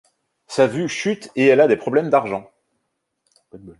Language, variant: French, Français de métropole